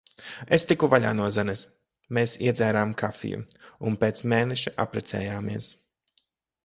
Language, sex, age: Latvian, male, 19-29